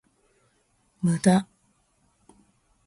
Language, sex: Japanese, female